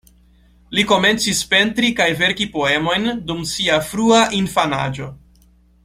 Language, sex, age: Esperanto, male, 19-29